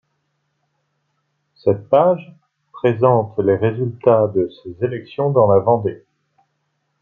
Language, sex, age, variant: French, male, 40-49, Français de métropole